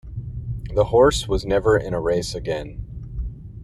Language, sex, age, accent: English, male, 30-39, United States English